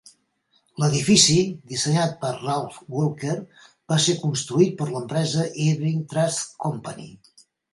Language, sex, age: Catalan, male, 80-89